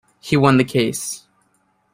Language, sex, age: English, male, 19-29